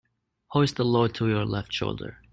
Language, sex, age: English, male, 19-29